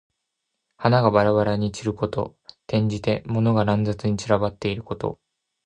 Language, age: Japanese, 19-29